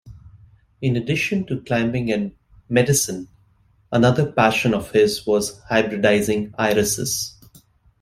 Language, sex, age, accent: English, male, 30-39, India and South Asia (India, Pakistan, Sri Lanka)